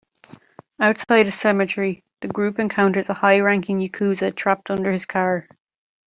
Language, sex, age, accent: English, female, 19-29, Irish English